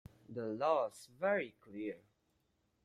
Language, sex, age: English, male, 19-29